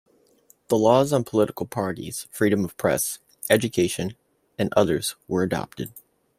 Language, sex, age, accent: English, male, 19-29, United States English